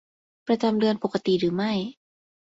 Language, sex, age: Thai, female, under 19